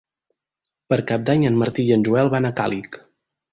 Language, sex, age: Catalan, male, 19-29